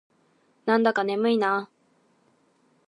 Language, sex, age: Japanese, female, 19-29